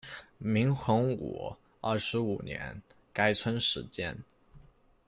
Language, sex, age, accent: Chinese, male, under 19, 出生地：浙江省